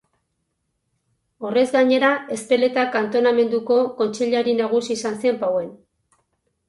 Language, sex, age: Basque, female, 50-59